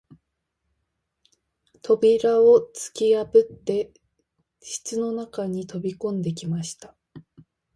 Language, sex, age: Japanese, female, 19-29